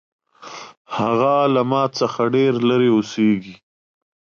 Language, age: Pashto, 19-29